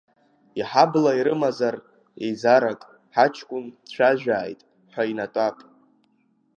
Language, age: Abkhazian, under 19